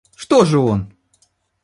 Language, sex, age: Russian, male, under 19